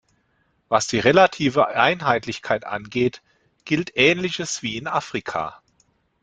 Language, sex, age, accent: German, male, 40-49, Deutschland Deutsch